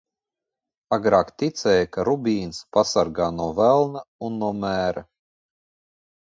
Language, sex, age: Latvian, male, 40-49